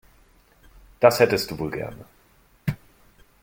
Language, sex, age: German, male, 40-49